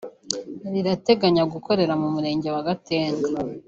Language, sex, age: Kinyarwanda, female, under 19